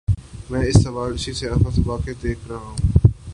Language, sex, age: Urdu, male, 19-29